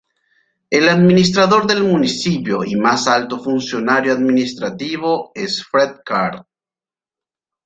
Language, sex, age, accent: Spanish, male, 40-49, Rioplatense: Argentina, Uruguay, este de Bolivia, Paraguay